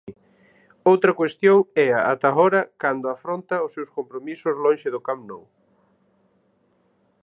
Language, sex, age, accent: Galician, male, 19-29, Central (gheada)